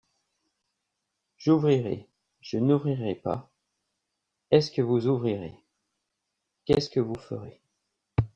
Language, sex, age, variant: French, male, 40-49, Français de métropole